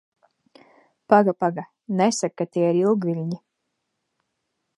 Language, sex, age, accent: Latvian, female, 30-39, bez akcenta